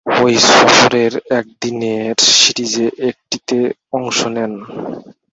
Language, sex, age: Bengali, male, 19-29